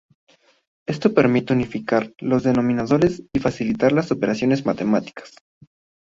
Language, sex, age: Spanish, male, 19-29